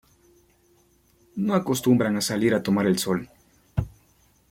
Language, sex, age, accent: Spanish, male, 19-29, México